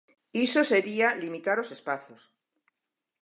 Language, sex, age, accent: Galician, female, 60-69, Normativo (estándar)